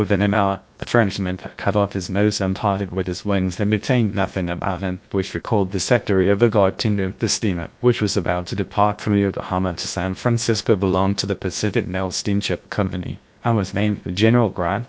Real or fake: fake